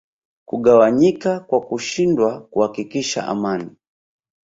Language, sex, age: Swahili, male, 30-39